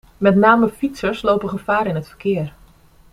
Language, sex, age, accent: Dutch, female, 30-39, Nederlands Nederlands